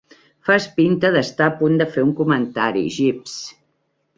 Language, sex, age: Catalan, female, 50-59